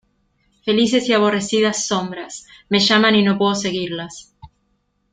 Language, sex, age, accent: Spanish, female, 40-49, Rioplatense: Argentina, Uruguay, este de Bolivia, Paraguay